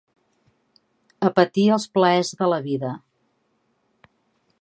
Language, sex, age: Catalan, female, 40-49